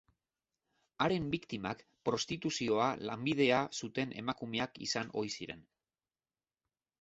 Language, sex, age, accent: Basque, male, 40-49, Mendebalekoa (Araba, Bizkaia, Gipuzkoako mendebaleko herri batzuk)